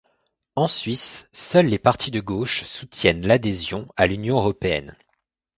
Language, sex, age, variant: French, male, 19-29, Français de métropole